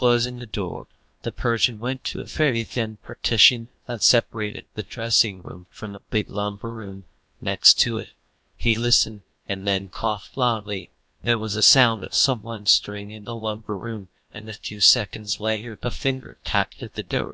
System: TTS, GlowTTS